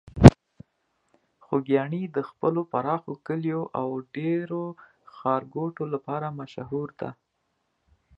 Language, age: Pashto, 30-39